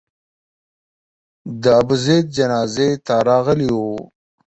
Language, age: Pashto, 30-39